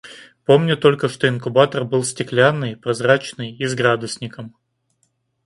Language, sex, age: Russian, male, 30-39